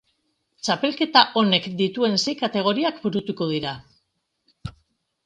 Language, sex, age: Basque, female, 50-59